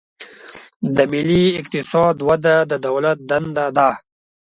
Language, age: Pashto, 30-39